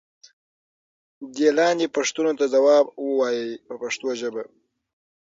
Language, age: Pashto, under 19